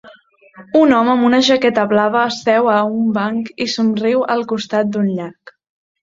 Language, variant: Catalan, Central